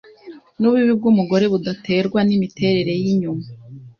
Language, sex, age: Kinyarwanda, female, 19-29